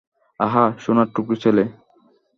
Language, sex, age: Bengali, male, 19-29